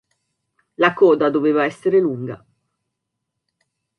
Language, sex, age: Italian, female, 40-49